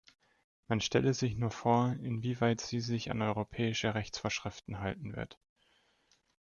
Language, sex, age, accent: German, male, 19-29, Deutschland Deutsch